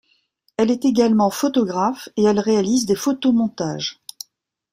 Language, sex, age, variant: French, female, 60-69, Français de métropole